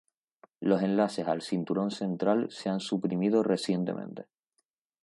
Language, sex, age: Spanish, male, 19-29